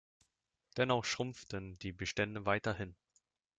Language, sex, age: German, male, under 19